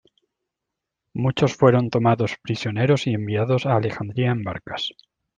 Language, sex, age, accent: Spanish, male, 30-39, España: Sur peninsular (Andalucia, Extremadura, Murcia)